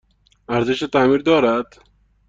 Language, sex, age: Persian, male, 19-29